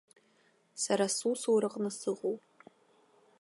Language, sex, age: Abkhazian, female, 19-29